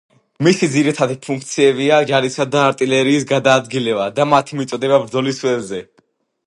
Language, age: Georgian, under 19